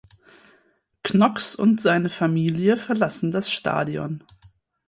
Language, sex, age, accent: German, female, 19-29, Deutschland Deutsch